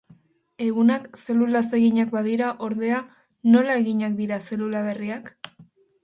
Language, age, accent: Basque, under 19, Mendebalekoa (Araba, Bizkaia, Gipuzkoako mendebaleko herri batzuk)